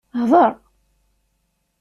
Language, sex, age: Kabyle, female, 19-29